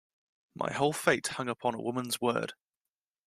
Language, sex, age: English, male, 19-29